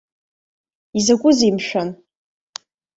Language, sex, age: Abkhazian, female, 19-29